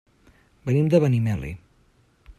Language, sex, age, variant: Catalan, male, 30-39, Central